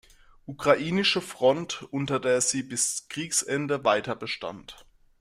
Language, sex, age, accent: German, male, 19-29, Deutschland Deutsch